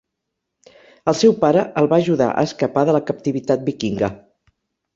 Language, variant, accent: Catalan, Central, central